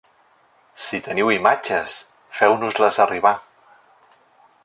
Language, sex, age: Catalan, male, 50-59